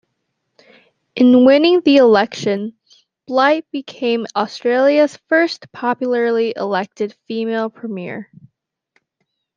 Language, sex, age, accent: English, female, under 19, United States English